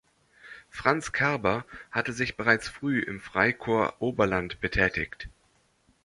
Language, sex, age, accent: German, male, 40-49, Deutschland Deutsch